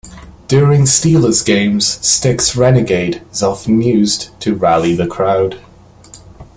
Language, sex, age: English, male, 19-29